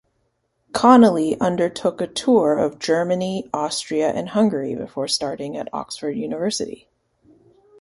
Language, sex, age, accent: English, female, 40-49, Canadian English